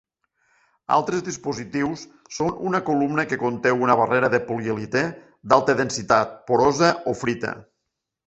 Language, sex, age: Catalan, male, 50-59